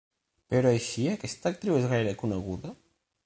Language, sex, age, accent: Catalan, male, 19-29, central; nord-occidental